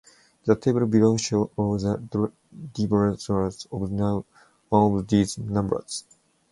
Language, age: English, 19-29